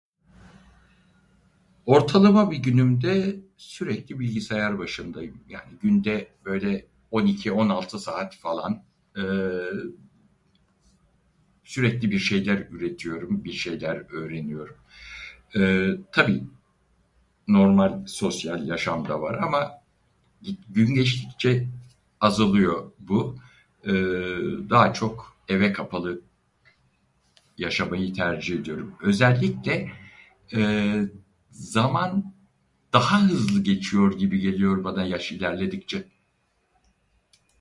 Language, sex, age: Turkish, male, 60-69